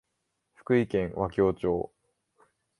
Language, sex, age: Japanese, male, 19-29